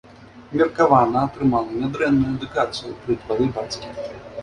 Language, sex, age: Belarusian, male, 19-29